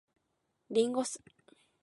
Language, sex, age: Japanese, female, 19-29